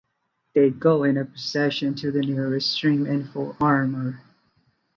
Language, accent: English, England English